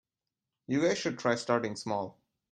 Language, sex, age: English, male, 19-29